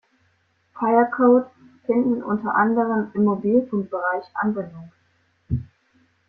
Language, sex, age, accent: German, female, under 19, Deutschland Deutsch